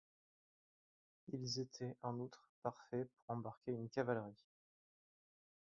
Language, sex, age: French, male, 30-39